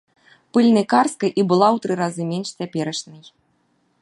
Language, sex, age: Belarusian, female, 40-49